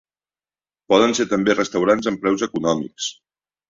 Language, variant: Catalan, Central